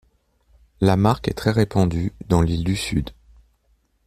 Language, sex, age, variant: French, male, 30-39, Français de métropole